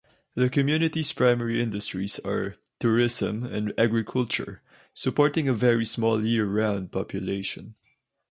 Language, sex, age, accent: English, male, 19-29, Filipino